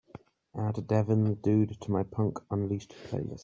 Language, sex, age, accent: English, male, 19-29, England English